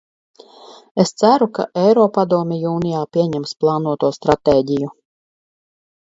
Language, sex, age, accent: Latvian, female, 50-59, Riga